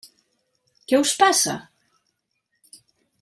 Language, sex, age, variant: Catalan, female, 60-69, Central